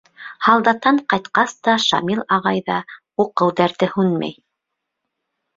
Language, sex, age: Bashkir, female, 30-39